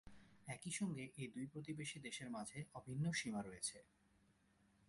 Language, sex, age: Bengali, male, 19-29